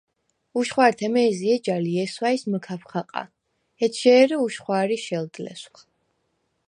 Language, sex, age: Svan, female, 19-29